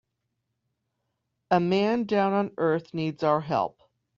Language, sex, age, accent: English, male, 19-29, United States English